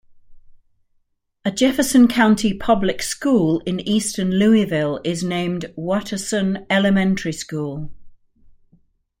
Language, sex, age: English, female, 60-69